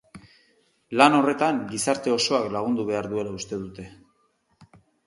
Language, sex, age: Basque, male, 40-49